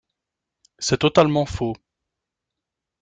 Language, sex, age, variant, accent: French, male, 30-39, Français d'Europe, Français de Belgique